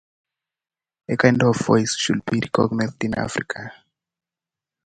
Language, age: English, 19-29